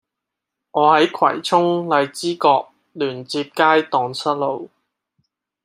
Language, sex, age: Cantonese, male, 19-29